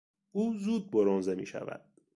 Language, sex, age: Persian, male, 30-39